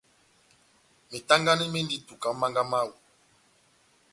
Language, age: Batanga, 50-59